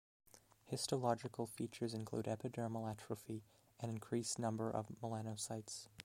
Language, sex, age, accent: English, male, under 19, Canadian English